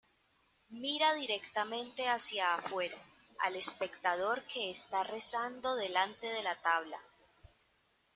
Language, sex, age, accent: Spanish, female, 30-39, Caribe: Cuba, Venezuela, Puerto Rico, República Dominicana, Panamá, Colombia caribeña, México caribeño, Costa del golfo de México